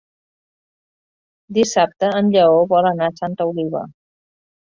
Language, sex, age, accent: Catalan, female, 50-59, Català central